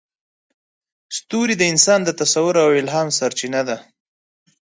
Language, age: Pashto, 30-39